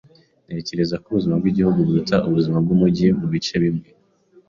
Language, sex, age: Kinyarwanda, male, 19-29